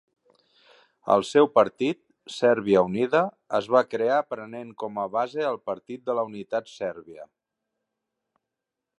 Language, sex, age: Catalan, male, 50-59